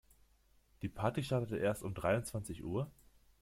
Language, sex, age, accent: German, male, 19-29, Deutschland Deutsch